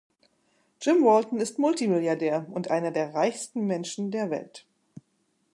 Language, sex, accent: German, female, Deutschland Deutsch